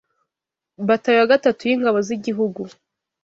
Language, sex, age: Kinyarwanda, female, 19-29